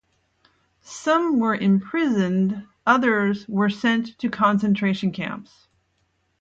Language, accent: English, United States English